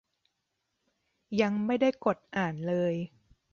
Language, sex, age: Thai, female, 30-39